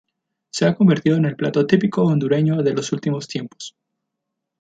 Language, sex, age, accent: Spanish, male, 19-29, México